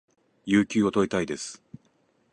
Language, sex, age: Japanese, male, 40-49